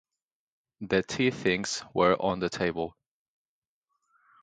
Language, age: English, 19-29